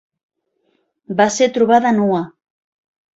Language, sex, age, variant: Catalan, female, 40-49, Central